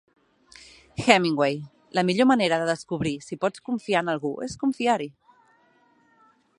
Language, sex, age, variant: Catalan, female, 40-49, Central